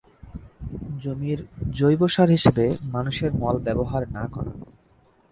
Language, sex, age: Bengali, male, 19-29